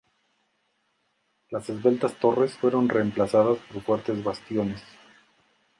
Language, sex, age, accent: Spanish, male, 40-49, México